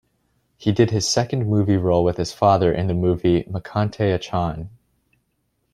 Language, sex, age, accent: English, male, 19-29, United States English